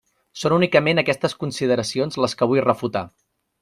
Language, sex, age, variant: Catalan, male, 30-39, Nord-Occidental